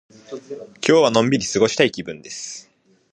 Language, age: Japanese, under 19